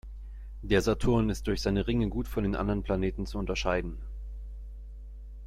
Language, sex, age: German, male, 19-29